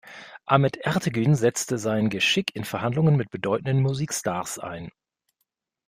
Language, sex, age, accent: German, male, 40-49, Deutschland Deutsch